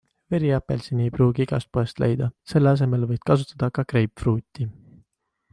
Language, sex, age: Estonian, male, 19-29